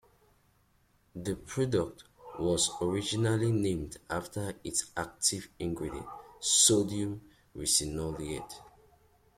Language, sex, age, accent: English, male, 19-29, England English